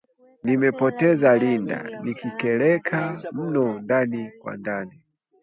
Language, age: Swahili, 19-29